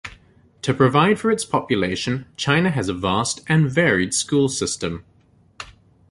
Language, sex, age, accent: English, male, 30-39, New Zealand English